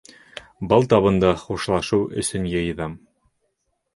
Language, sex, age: Bashkir, male, under 19